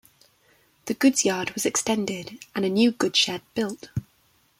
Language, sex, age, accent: English, female, 19-29, England English